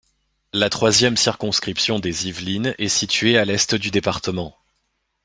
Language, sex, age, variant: French, male, 19-29, Français de métropole